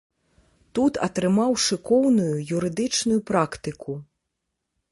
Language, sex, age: Belarusian, female, 40-49